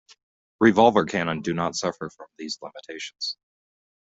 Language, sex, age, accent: English, male, 19-29, United States English